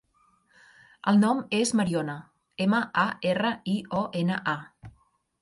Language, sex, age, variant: Catalan, female, 40-49, Central